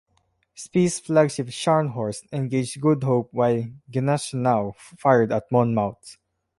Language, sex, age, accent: English, male, 19-29, Filipino